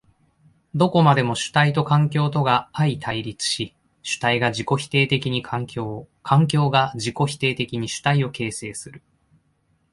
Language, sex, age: Japanese, male, 30-39